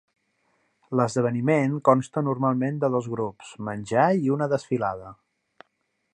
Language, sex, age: Catalan, male, 40-49